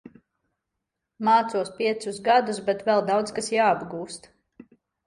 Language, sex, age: Latvian, female, 40-49